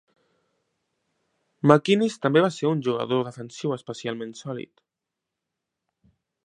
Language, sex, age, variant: Catalan, male, under 19, Central